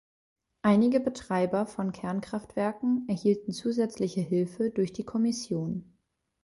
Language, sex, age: German, female, 19-29